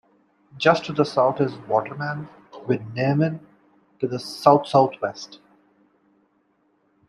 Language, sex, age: English, male, 19-29